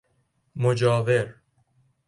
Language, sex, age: Persian, male, 19-29